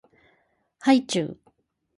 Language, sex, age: Japanese, female, 30-39